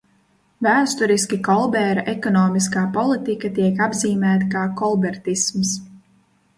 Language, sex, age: Latvian, female, 19-29